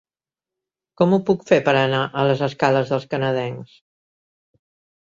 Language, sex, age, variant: Catalan, female, 60-69, Central